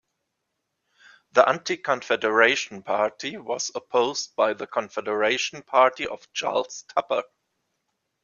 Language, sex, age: English, male, 40-49